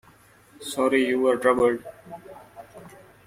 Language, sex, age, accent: English, male, 19-29, India and South Asia (India, Pakistan, Sri Lanka)